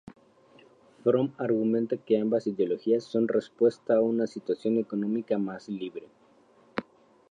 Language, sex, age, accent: Spanish, male, 19-29, México